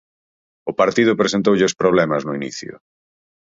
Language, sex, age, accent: Galician, male, 40-49, Central (gheada)